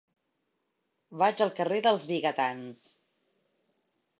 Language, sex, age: Catalan, female, 40-49